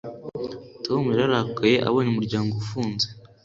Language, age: Kinyarwanda, under 19